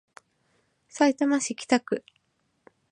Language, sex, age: Japanese, female, 19-29